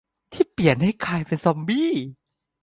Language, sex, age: Thai, male, 19-29